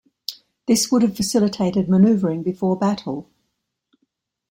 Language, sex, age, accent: English, female, 70-79, Australian English